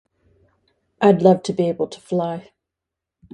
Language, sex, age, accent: English, female, 50-59, United States English; England English